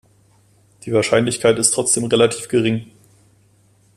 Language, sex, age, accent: German, male, 30-39, Deutschland Deutsch